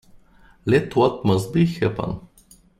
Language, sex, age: English, male, 19-29